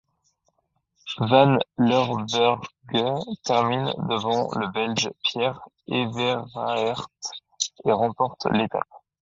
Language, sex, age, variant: French, male, 19-29, Français de métropole